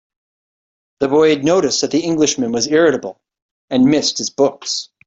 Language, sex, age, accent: English, male, 40-49, United States English